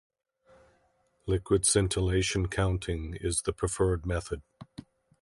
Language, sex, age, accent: English, male, 50-59, Canadian English